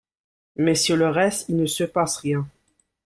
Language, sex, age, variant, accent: French, male, 19-29, Français des départements et régions d'outre-mer, Français de La Réunion